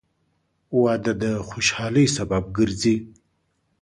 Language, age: Pashto, 30-39